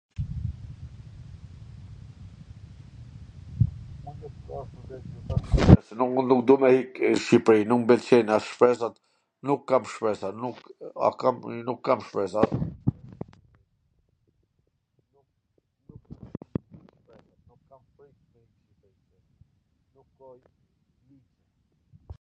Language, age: Gheg Albanian, 40-49